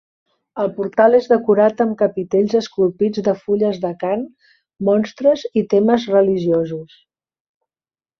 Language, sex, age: Catalan, female, 50-59